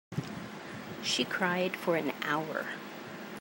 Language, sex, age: English, female, 60-69